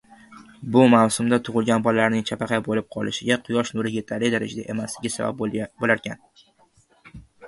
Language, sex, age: Uzbek, male, 19-29